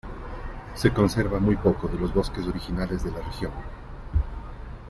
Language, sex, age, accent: Spanish, male, 50-59, Andino-Pacífico: Colombia, Perú, Ecuador, oeste de Bolivia y Venezuela andina